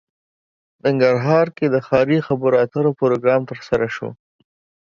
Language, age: Pashto, 19-29